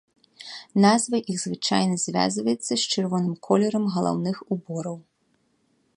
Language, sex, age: Belarusian, female, 30-39